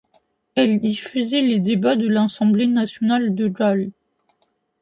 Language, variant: French, Français de métropole